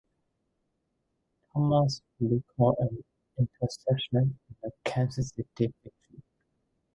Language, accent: English, Hong Kong English